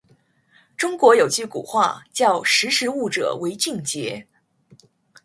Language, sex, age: Chinese, female, 19-29